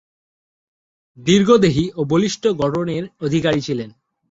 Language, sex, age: Bengali, male, under 19